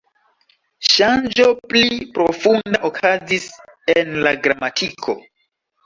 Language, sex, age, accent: Esperanto, male, 19-29, Internacia